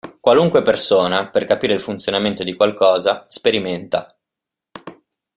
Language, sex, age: Italian, male, 19-29